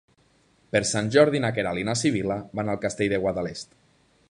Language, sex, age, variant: Catalan, male, 19-29, Nord-Occidental